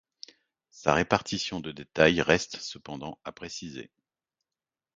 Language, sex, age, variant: French, male, 40-49, Français de métropole